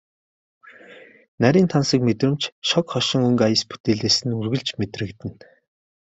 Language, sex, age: Mongolian, male, 30-39